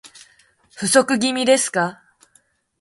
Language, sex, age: Japanese, female, 19-29